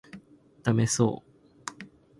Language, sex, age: Japanese, male, 19-29